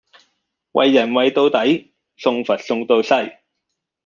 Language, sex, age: Cantonese, male, 30-39